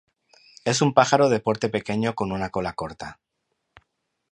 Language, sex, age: Spanish, male, 40-49